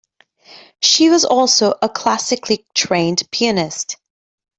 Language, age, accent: English, 30-39, England English